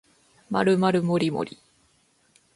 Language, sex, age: Japanese, female, 19-29